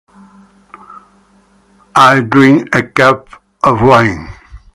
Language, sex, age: English, male, 60-69